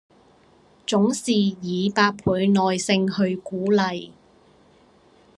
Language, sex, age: Cantonese, female, 19-29